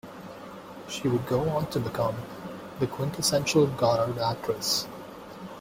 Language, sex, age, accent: English, male, 19-29, United States English